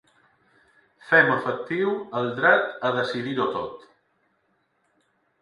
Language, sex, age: Catalan, male, 40-49